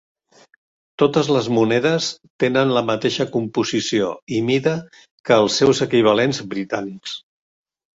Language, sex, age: Catalan, male, 60-69